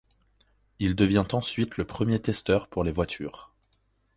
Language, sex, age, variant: French, male, 19-29, Français de métropole